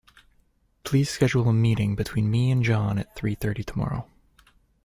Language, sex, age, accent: English, male, 19-29, Canadian English